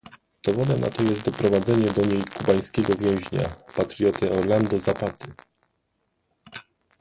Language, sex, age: Polish, male, 30-39